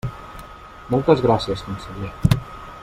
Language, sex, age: Catalan, male, 19-29